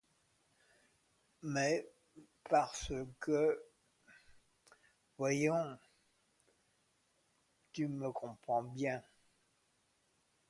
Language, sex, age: French, male, 60-69